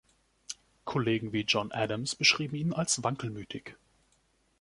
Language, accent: German, Deutschland Deutsch